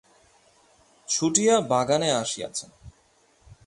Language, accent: Bengali, প্রমিত